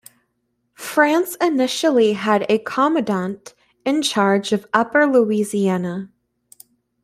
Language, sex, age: English, female, 19-29